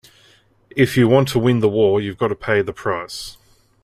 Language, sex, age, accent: English, male, 30-39, Australian English